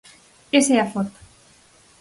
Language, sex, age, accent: Galician, female, 19-29, Central (gheada)